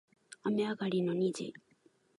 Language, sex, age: Japanese, female, 19-29